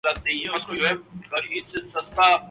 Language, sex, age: Urdu, male, 19-29